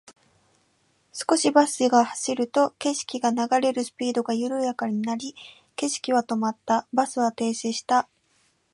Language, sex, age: Japanese, female, 19-29